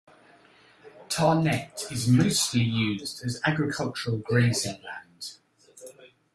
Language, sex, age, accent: English, male, 50-59, England English